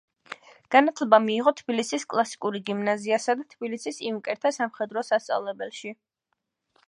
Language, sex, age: Georgian, female, 19-29